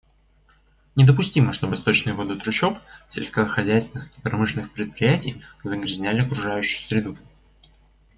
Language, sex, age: Russian, male, under 19